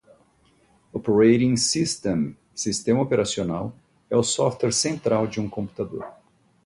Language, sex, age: Portuguese, male, 50-59